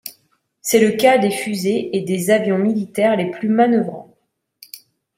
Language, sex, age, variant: French, female, 30-39, Français de métropole